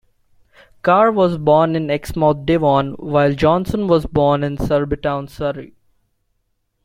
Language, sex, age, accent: English, male, 19-29, India and South Asia (India, Pakistan, Sri Lanka)